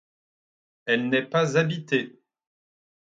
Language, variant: French, Français de métropole